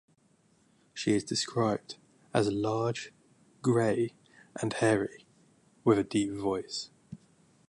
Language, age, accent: English, 19-29, England English